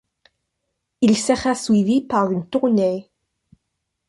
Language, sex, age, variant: French, female, 19-29, Français de métropole